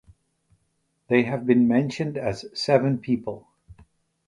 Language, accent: English, Canadian English